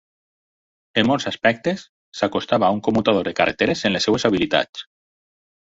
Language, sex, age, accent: Catalan, male, 40-49, valencià